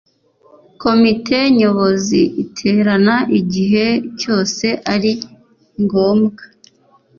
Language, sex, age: Kinyarwanda, female, 40-49